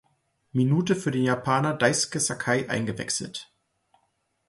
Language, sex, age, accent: German, male, 19-29, Deutschland Deutsch